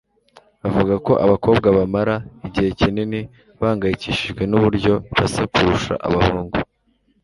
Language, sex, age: Kinyarwanda, male, 19-29